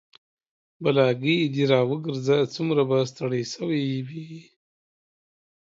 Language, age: Pashto, 40-49